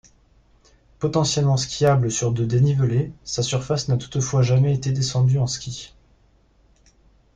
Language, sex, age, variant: French, male, 19-29, Français de métropole